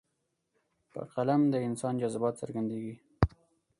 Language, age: Pashto, 19-29